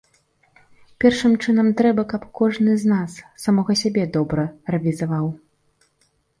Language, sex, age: Belarusian, female, 30-39